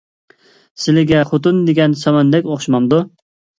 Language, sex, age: Uyghur, male, 30-39